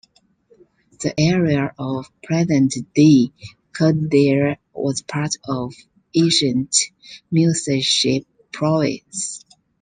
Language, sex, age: English, female, 30-39